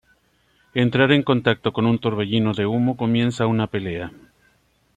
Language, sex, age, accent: Spanish, male, 60-69, México